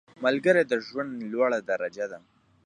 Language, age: Pashto, under 19